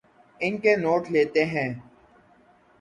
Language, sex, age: Urdu, male, 19-29